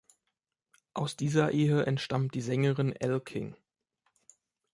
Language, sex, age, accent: German, male, 19-29, Deutschland Deutsch